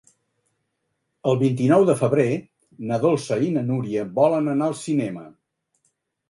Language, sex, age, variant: Catalan, male, 60-69, Central